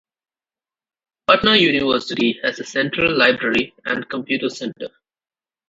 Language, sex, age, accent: English, male, under 19, India and South Asia (India, Pakistan, Sri Lanka)